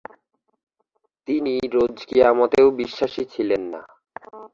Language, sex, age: Bengali, male, 40-49